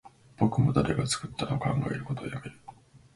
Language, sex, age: Japanese, male, 19-29